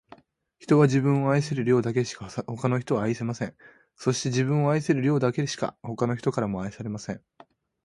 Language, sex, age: Japanese, male, 19-29